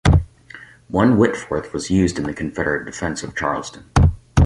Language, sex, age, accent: English, male, 19-29, United States English